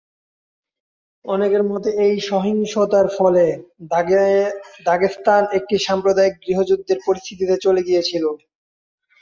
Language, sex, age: Bengali, male, 19-29